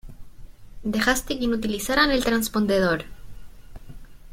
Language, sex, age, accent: Spanish, female, 19-29, Chileno: Chile, Cuyo